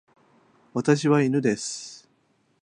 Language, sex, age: Japanese, male, 19-29